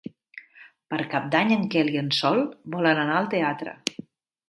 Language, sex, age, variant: Catalan, female, 40-49, Central